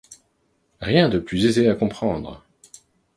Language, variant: French, Français de métropole